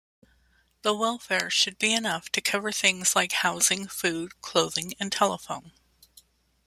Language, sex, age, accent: English, female, 50-59, United States English